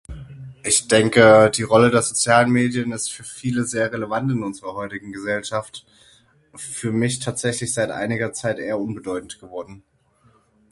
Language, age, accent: German, 30-39, Deutschland Deutsch